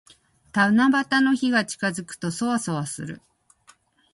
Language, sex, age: Japanese, female, 50-59